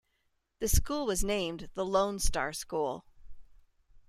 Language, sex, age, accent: English, female, 50-59, United States English